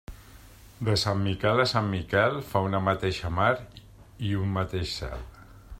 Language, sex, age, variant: Catalan, male, 50-59, Central